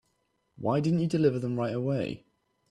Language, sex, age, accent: English, male, 19-29, Welsh English